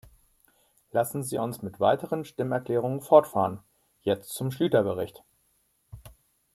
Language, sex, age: German, male, 50-59